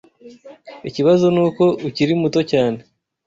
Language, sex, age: Kinyarwanda, male, 19-29